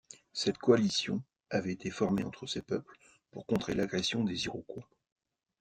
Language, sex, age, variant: French, male, 50-59, Français de métropole